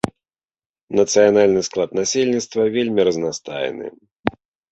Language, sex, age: Belarusian, male, 30-39